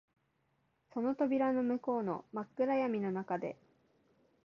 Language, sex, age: Japanese, female, 19-29